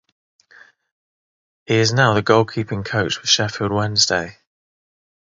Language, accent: English, England English